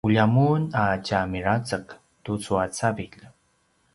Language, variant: Paiwan, pinayuanan a kinaikacedasan (東排灣語)